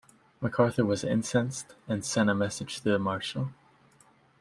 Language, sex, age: English, male, 19-29